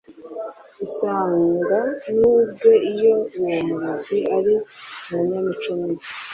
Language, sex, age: Kinyarwanda, female, 30-39